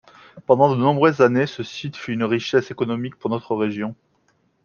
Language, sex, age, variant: French, male, 30-39, Français de métropole